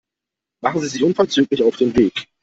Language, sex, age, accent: German, male, 30-39, Deutschland Deutsch